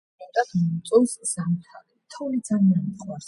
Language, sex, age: Georgian, female, 50-59